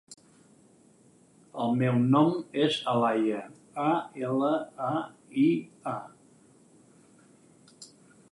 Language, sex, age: Catalan, male, 60-69